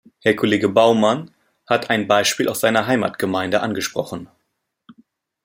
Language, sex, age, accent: German, male, 30-39, Deutschland Deutsch